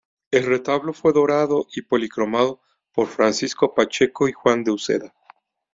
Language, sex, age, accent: Spanish, male, 40-49, México